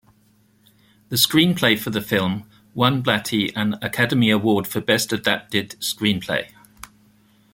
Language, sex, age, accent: English, male, 50-59, England English